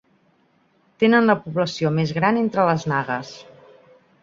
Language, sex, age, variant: Catalan, female, 40-49, Central